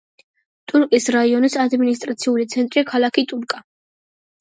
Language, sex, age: Georgian, female, under 19